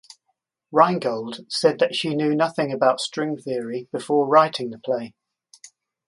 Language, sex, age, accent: English, male, 50-59, England English